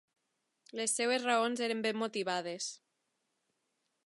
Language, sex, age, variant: Catalan, female, 30-39, Nord-Occidental